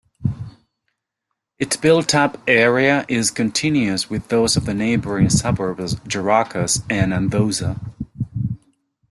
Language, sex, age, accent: English, male, 30-39, United States English